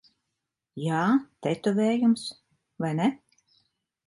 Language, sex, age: Latvian, female, 50-59